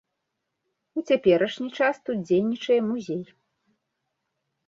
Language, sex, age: Belarusian, female, 40-49